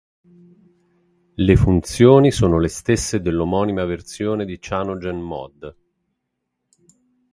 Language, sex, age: Italian, male, 40-49